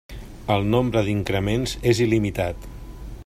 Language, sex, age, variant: Catalan, male, 50-59, Central